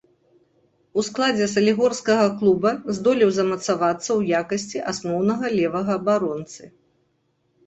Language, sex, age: Belarusian, female, 50-59